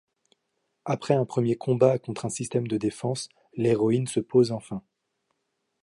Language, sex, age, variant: French, male, 30-39, Français de métropole